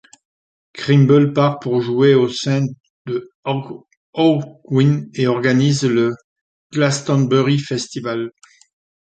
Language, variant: French, Français de métropole